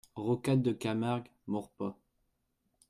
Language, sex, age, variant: French, male, 19-29, Français de métropole